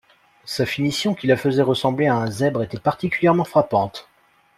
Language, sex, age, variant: French, male, 30-39, Français de métropole